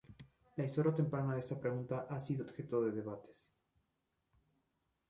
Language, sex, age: Spanish, male, 19-29